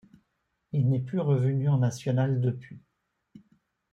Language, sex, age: French, male, 40-49